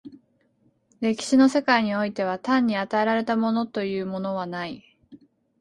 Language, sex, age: Japanese, female, 19-29